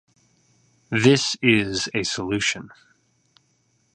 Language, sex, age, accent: English, male, 30-39, United States English